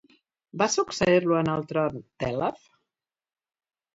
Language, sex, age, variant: Catalan, female, 50-59, Central